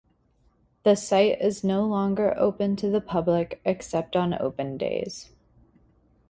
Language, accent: English, United States English